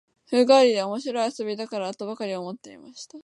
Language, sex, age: Japanese, female, 19-29